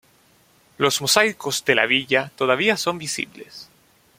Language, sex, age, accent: Spanish, male, 19-29, Chileno: Chile, Cuyo